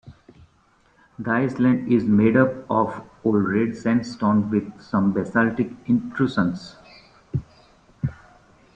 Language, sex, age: English, male, 30-39